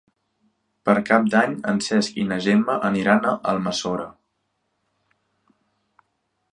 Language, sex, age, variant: Catalan, male, 19-29, Central